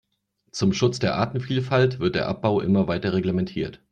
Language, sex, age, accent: German, male, 40-49, Deutschland Deutsch